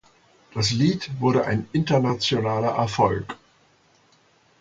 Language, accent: German, Deutschland Deutsch